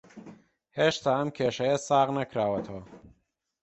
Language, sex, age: Central Kurdish, male, 30-39